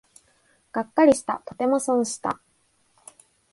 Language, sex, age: Japanese, female, 19-29